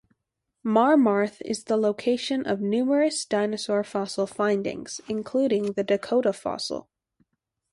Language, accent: English, United States English